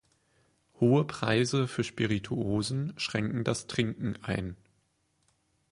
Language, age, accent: German, 19-29, Deutschland Deutsch